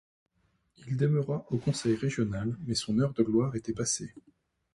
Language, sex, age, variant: French, male, 19-29, Français de métropole